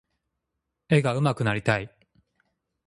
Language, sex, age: Japanese, male, 30-39